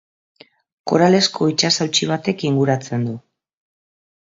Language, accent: Basque, Mendebalekoa (Araba, Bizkaia, Gipuzkoako mendebaleko herri batzuk)